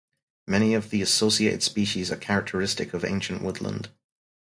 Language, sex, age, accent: English, male, 30-39, England English